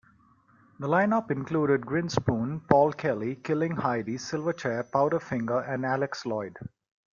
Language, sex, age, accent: English, male, 40-49, India and South Asia (India, Pakistan, Sri Lanka)